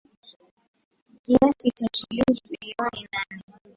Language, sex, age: Swahili, female, 19-29